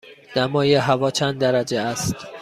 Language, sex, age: Persian, male, 30-39